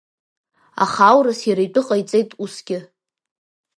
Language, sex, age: Abkhazian, female, 19-29